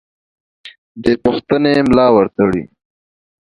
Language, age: Pashto, 19-29